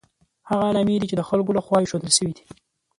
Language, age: Pashto, 19-29